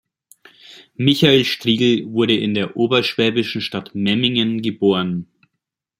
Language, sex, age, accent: German, male, 30-39, Deutschland Deutsch